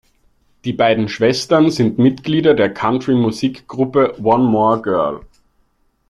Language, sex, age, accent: German, male, 30-39, Österreichisches Deutsch